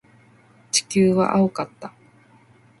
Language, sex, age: Japanese, female, 19-29